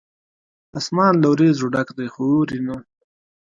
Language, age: Pashto, 19-29